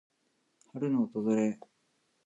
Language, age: Japanese, 40-49